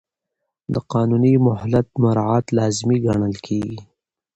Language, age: Pashto, 19-29